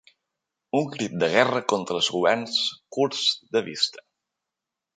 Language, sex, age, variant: Catalan, male, 19-29, Balear